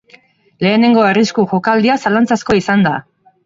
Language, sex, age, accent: Basque, female, 50-59, Erdialdekoa edo Nafarra (Gipuzkoa, Nafarroa)